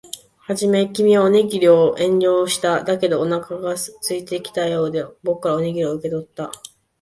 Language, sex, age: Japanese, female, 19-29